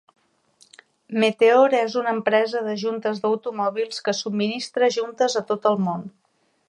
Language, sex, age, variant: Catalan, female, 40-49, Central